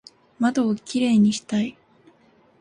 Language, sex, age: Japanese, female, 19-29